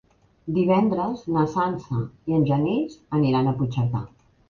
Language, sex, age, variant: Catalan, female, 50-59, Central